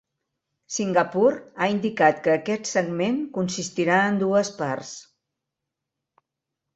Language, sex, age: Catalan, female, 60-69